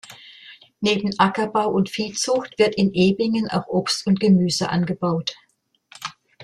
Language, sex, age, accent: German, female, 60-69, Deutschland Deutsch